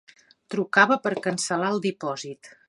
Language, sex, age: Catalan, female, 40-49